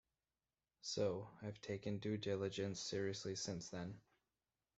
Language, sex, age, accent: English, male, 30-39, Canadian English